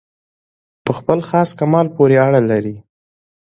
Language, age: Pashto, 19-29